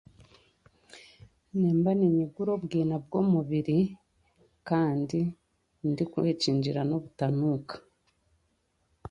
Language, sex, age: Chiga, female, 30-39